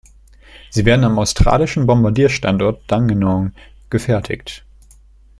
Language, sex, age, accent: German, male, under 19, Deutschland Deutsch